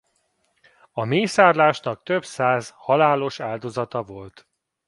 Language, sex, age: Hungarian, male, 40-49